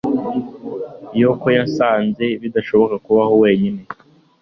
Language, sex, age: Kinyarwanda, male, under 19